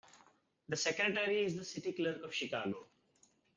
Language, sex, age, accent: English, male, 19-29, India and South Asia (India, Pakistan, Sri Lanka)